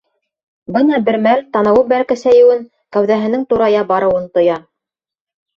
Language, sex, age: Bashkir, female, 30-39